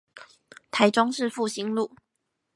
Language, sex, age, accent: Chinese, female, 19-29, 出生地：臺北市